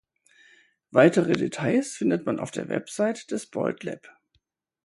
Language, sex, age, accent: German, female, 50-59, Deutschland Deutsch